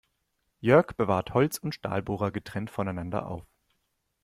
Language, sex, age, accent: German, male, 19-29, Deutschland Deutsch